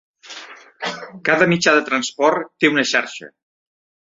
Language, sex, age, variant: Catalan, male, 50-59, Central